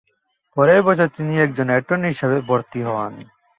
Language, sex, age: Bengali, male, 19-29